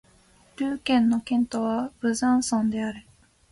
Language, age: Japanese, 19-29